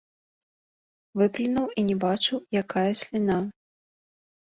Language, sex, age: Belarusian, female, 30-39